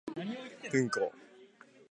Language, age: Japanese, under 19